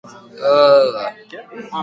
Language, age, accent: Basque, under 19, Erdialdekoa edo Nafarra (Gipuzkoa, Nafarroa)